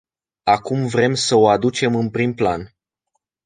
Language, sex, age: Romanian, male, 19-29